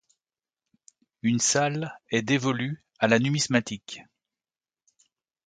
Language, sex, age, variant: French, male, 50-59, Français de métropole